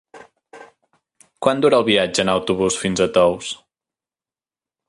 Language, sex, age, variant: Catalan, male, 19-29, Central